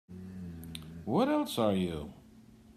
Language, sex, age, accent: English, male, 60-69, England English